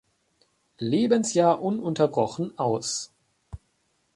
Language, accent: German, Deutschland Deutsch